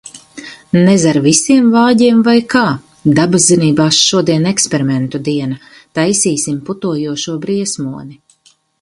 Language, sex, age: Latvian, female, 50-59